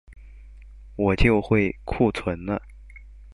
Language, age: Chinese, 19-29